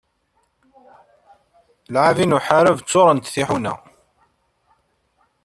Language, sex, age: Kabyle, male, 30-39